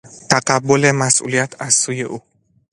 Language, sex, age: Persian, male, 19-29